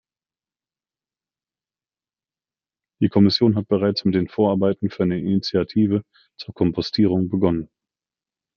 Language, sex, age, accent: German, male, 40-49, Deutschland Deutsch